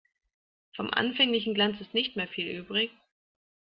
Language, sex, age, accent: German, female, 19-29, Deutschland Deutsch